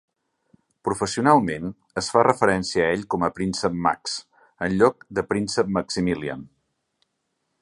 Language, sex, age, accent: Catalan, male, 40-49, gironí